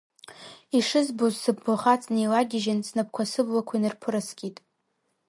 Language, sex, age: Abkhazian, female, 19-29